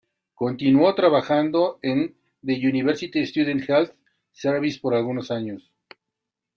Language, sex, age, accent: Spanish, male, 40-49, México